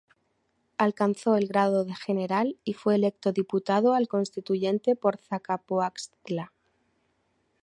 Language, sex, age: Spanish, female, 19-29